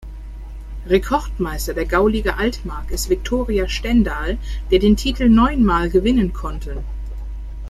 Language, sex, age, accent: German, female, 30-39, Deutschland Deutsch